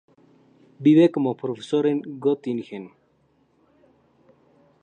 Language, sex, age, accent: Spanish, male, 19-29, México